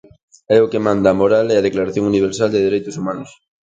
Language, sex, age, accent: Galician, female, 40-49, Central (gheada)